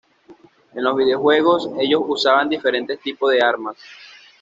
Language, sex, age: Spanish, male, 19-29